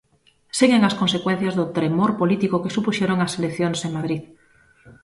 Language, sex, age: Galician, female, 30-39